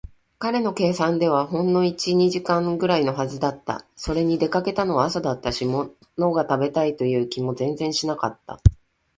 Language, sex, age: Japanese, female, 40-49